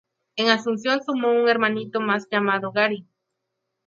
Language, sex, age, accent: Spanish, female, 30-39, México